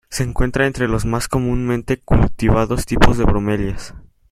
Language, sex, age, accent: Spanish, male, under 19, México